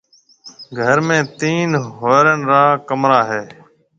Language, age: Marwari (Pakistan), 40-49